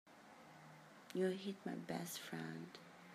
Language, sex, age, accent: English, female, 19-29, United States English